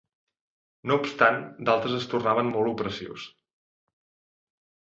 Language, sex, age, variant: Catalan, male, 19-29, Central